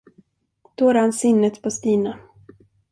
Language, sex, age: Swedish, female, 40-49